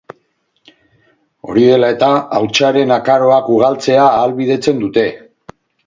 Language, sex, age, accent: Basque, male, 40-49, Mendebalekoa (Araba, Bizkaia, Gipuzkoako mendebaleko herri batzuk)